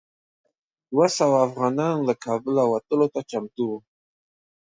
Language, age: Pashto, 19-29